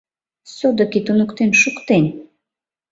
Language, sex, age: Mari, female, 30-39